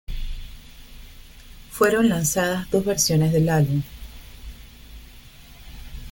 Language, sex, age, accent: Spanish, female, 40-49, Caribe: Cuba, Venezuela, Puerto Rico, República Dominicana, Panamá, Colombia caribeña, México caribeño, Costa del golfo de México